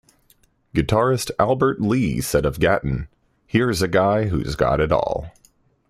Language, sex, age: English, male, 30-39